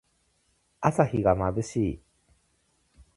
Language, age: Japanese, 30-39